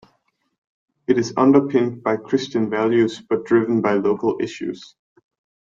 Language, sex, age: English, male, 19-29